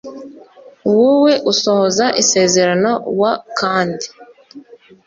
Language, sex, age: Kinyarwanda, female, 19-29